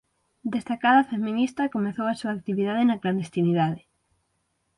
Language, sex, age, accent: Galician, female, 19-29, Atlántico (seseo e gheada)